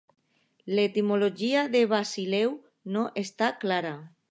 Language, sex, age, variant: Catalan, female, under 19, Alacantí